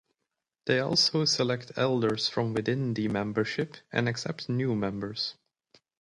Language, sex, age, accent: English, male, 19-29, England English